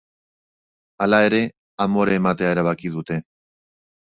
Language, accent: Basque, Erdialdekoa edo Nafarra (Gipuzkoa, Nafarroa)